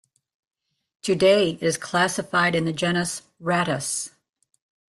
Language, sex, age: English, female, 70-79